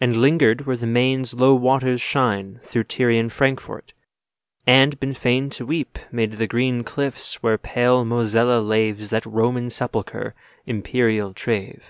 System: none